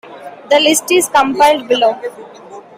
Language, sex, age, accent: English, male, 19-29, India and South Asia (India, Pakistan, Sri Lanka)